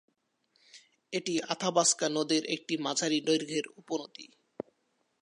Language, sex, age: Bengali, male, 19-29